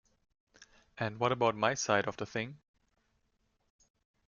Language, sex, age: English, male, 19-29